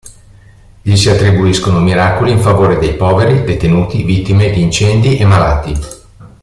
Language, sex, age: Italian, male, 50-59